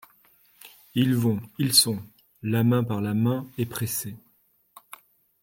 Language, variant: French, Français de métropole